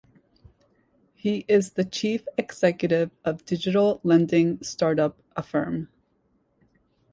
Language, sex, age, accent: English, female, 30-39, United States English